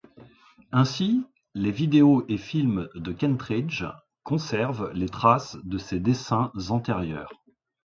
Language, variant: French, Français de métropole